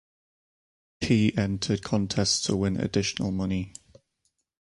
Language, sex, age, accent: English, male, 30-39, England English